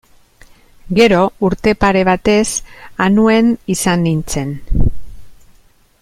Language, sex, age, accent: Basque, female, 40-49, Mendebalekoa (Araba, Bizkaia, Gipuzkoako mendebaleko herri batzuk)